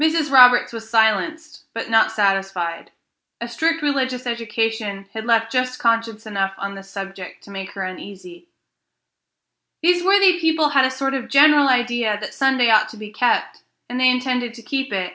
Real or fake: real